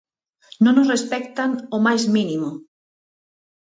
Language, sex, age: Galician, female, 40-49